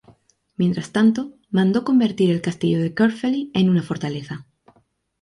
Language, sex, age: Spanish, female, 19-29